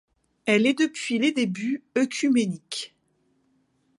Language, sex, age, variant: French, female, 50-59, Français de métropole